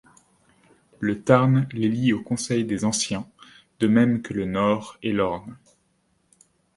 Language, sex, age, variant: French, male, 30-39, Français de métropole